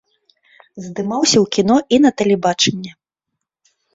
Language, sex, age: Belarusian, female, 30-39